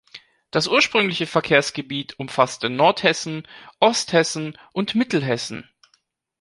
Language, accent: German, Deutschland Deutsch